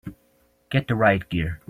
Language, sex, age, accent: English, male, 30-39, Irish English